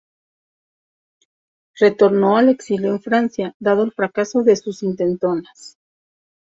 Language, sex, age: Spanish, female, 40-49